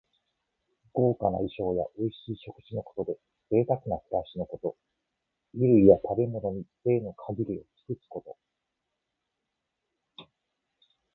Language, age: Japanese, 50-59